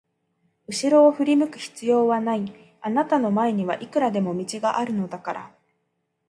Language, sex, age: Japanese, female, 30-39